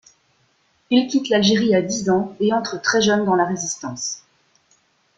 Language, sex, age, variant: French, female, 40-49, Français de métropole